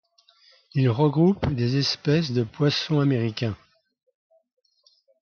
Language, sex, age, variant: French, male, 80-89, Français de métropole